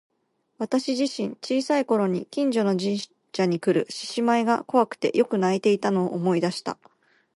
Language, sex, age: Japanese, female, 40-49